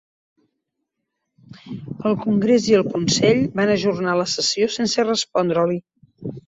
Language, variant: Catalan, Central